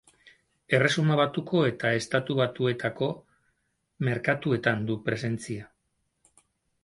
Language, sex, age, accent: Basque, male, 60-69, Mendebalekoa (Araba, Bizkaia, Gipuzkoako mendebaleko herri batzuk)